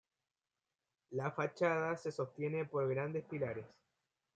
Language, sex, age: Spanish, male, 19-29